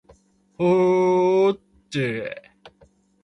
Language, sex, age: Japanese, male, 19-29